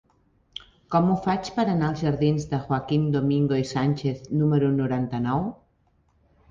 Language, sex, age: Catalan, female, 50-59